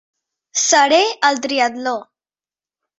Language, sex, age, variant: Catalan, female, 50-59, Central